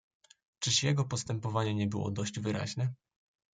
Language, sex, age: Polish, male, 19-29